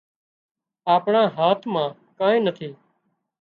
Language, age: Wadiyara Koli, 30-39